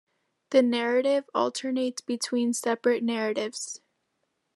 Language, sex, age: English, female, under 19